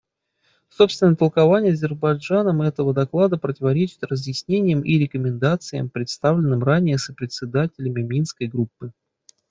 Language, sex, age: Russian, male, 30-39